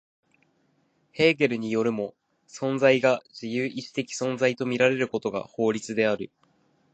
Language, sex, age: Japanese, male, 19-29